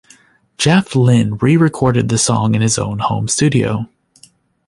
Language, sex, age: English, male, 19-29